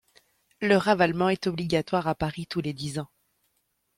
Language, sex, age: French, female, 30-39